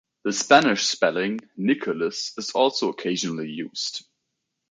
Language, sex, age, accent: English, male, 19-29, United States English